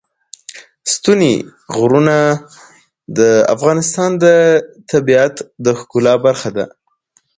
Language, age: Pashto, 19-29